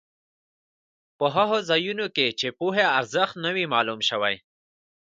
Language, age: Pashto, 19-29